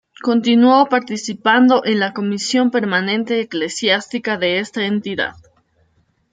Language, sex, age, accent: Spanish, female, 30-39, América central